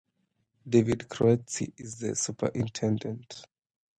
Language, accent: English, England English